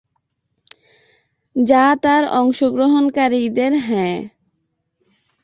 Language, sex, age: Bengali, female, 19-29